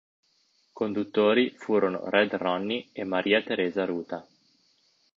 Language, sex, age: Italian, male, 30-39